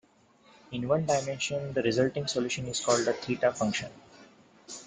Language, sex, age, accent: English, male, 19-29, India and South Asia (India, Pakistan, Sri Lanka)